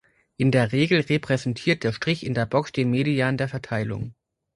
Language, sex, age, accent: German, male, 30-39, Deutschland Deutsch